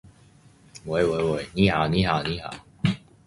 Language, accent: Chinese, 出生地：高雄市